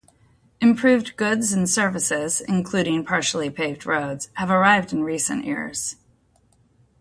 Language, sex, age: English, female, 50-59